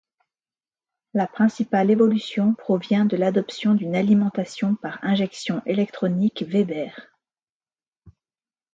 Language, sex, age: French, female, 50-59